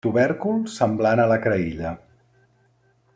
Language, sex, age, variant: Catalan, male, 40-49, Central